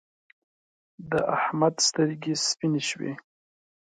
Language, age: Pashto, 19-29